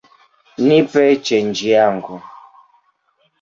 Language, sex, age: Swahili, male, 19-29